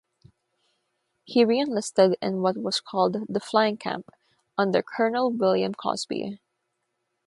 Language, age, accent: English, 19-29, United States English; Filipino